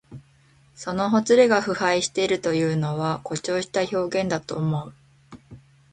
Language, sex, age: Japanese, female, 19-29